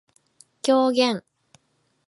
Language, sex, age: Japanese, female, 19-29